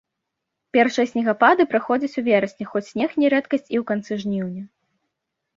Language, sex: Belarusian, female